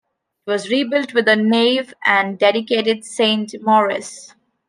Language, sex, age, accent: English, female, 19-29, India and South Asia (India, Pakistan, Sri Lanka)